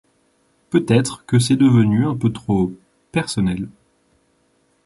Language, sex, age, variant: French, male, 19-29, Français de métropole